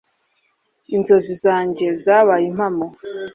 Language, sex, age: Kinyarwanda, female, 30-39